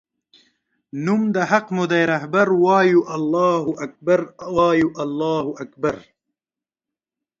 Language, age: Pashto, 19-29